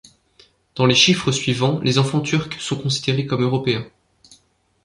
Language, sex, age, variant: French, male, 19-29, Français de métropole